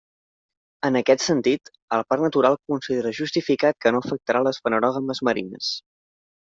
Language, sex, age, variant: Catalan, male, 19-29, Central